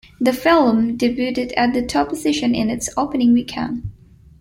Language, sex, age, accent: English, female, 19-29, United States English